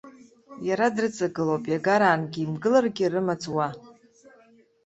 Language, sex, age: Abkhazian, female, 50-59